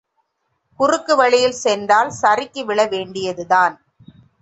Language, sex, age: Tamil, female, 40-49